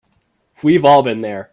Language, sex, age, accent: English, female, under 19, United States English